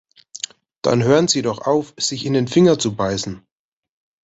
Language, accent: German, Deutschland Deutsch